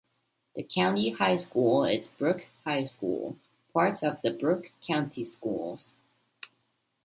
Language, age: English, under 19